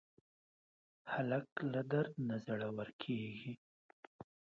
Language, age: Pashto, 19-29